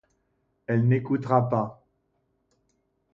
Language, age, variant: French, 70-79, Français de métropole